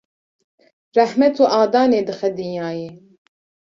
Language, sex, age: Kurdish, female, 19-29